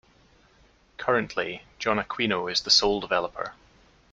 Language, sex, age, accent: English, male, 30-39, Scottish English